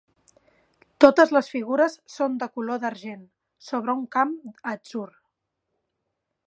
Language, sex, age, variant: Catalan, female, 30-39, Central